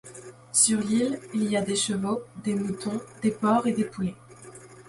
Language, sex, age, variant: French, female, 19-29, Français de métropole